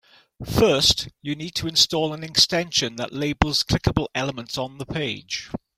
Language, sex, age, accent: English, male, 60-69, Welsh English